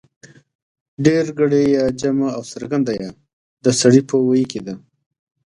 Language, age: Pashto, 40-49